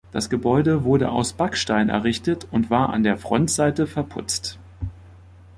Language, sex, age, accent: German, male, 30-39, Deutschland Deutsch